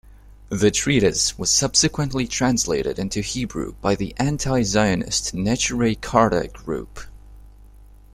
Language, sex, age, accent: English, male, 19-29, United States English